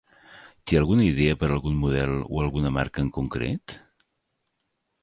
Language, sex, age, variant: Catalan, male, 50-59, Central